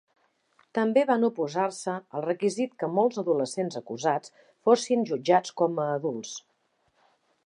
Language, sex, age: Catalan, female, 50-59